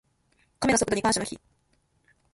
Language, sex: Japanese, female